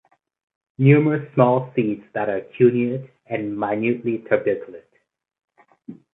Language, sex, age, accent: English, male, 30-39, Canadian English